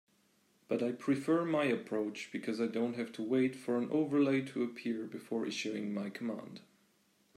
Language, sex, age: English, male, 19-29